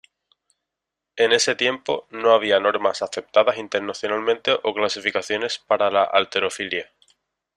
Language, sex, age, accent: Spanish, male, under 19, España: Sur peninsular (Andalucia, Extremadura, Murcia)